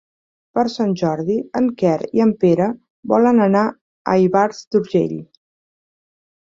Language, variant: Catalan, Central